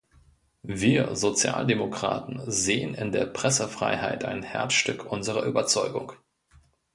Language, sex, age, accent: German, male, 30-39, Deutschland Deutsch